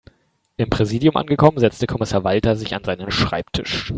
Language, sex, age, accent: German, male, 19-29, Deutschland Deutsch